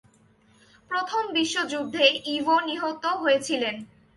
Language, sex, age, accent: Bengali, female, 19-29, Bangla